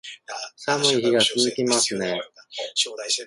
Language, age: Japanese, 40-49